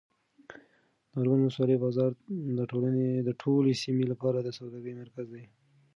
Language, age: Pashto, 19-29